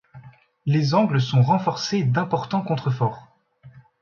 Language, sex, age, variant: French, male, 19-29, Français de métropole